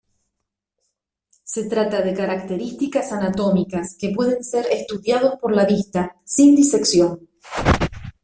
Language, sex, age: Spanish, female, 40-49